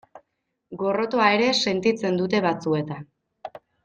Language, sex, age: Basque, male, under 19